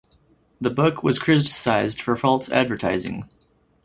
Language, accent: English, United States English